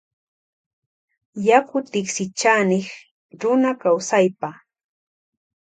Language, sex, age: Loja Highland Quichua, female, 40-49